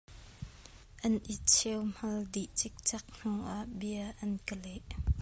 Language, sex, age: Hakha Chin, female, 19-29